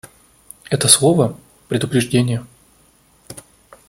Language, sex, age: Russian, male, 19-29